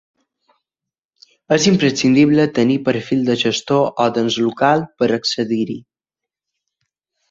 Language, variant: Catalan, Balear